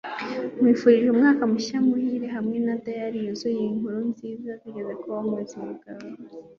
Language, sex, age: Kinyarwanda, female, 19-29